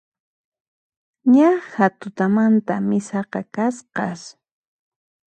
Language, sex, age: Puno Quechua, female, 30-39